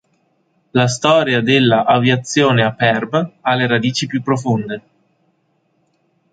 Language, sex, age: Italian, male, 30-39